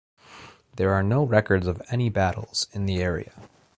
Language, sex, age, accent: English, male, 19-29, United States English